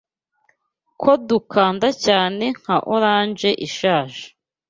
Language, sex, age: Kinyarwanda, female, 19-29